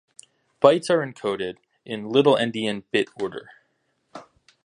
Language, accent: English, United States English